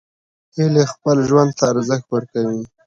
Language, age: Pashto, under 19